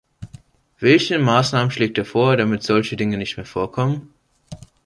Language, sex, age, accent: German, male, under 19, Deutschland Deutsch